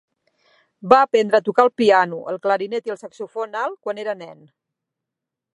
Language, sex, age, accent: Catalan, female, 40-49, central; nord-occidental